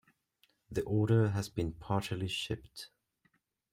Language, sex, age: English, male, 19-29